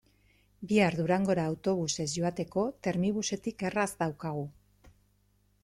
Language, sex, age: Basque, female, 50-59